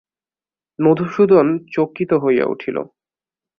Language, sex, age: Bengali, male, under 19